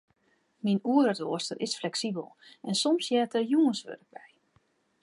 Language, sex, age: Western Frisian, female, 40-49